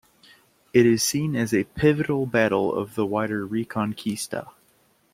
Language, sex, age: English, male, 19-29